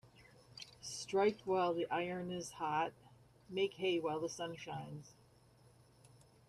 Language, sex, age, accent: English, female, 60-69, United States English